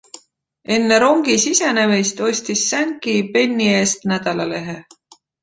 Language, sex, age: Estonian, female, 40-49